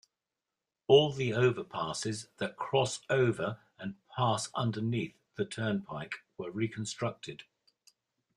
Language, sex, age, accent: English, male, 60-69, England English